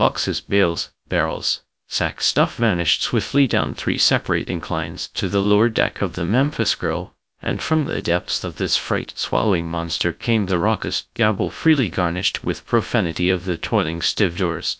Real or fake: fake